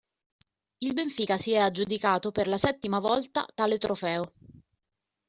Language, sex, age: Italian, female, 40-49